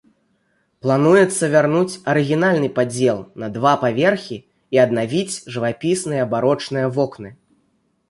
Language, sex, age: Belarusian, male, 19-29